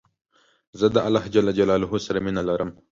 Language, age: Pashto, 19-29